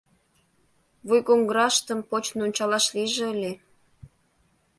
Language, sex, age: Mari, female, 30-39